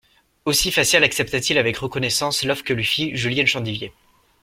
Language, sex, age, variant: French, male, 19-29, Français de métropole